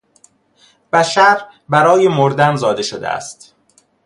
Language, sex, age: Persian, male, 30-39